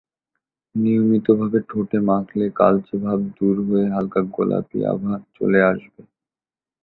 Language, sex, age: Bengali, male, 19-29